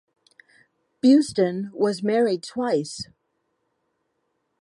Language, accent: English, United States English